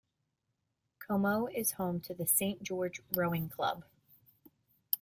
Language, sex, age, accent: English, female, 30-39, United States English